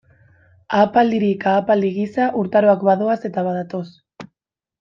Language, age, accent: Basque, 19-29, Mendebalekoa (Araba, Bizkaia, Gipuzkoako mendebaleko herri batzuk)